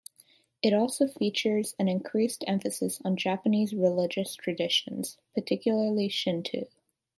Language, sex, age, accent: English, female, under 19, United States English